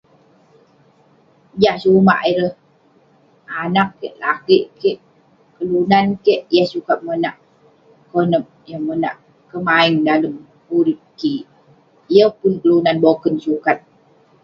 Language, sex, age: Western Penan, female, 30-39